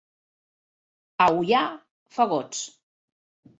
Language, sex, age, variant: Catalan, female, 40-49, Central